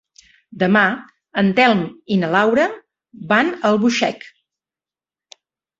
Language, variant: Catalan, Central